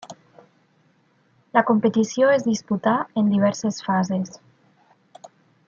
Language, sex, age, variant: Catalan, female, 30-39, Nord-Occidental